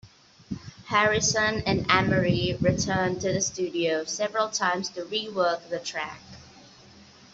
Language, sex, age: English, female, 19-29